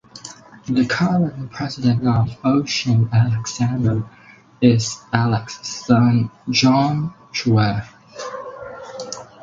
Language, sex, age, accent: English, male, under 19, United States English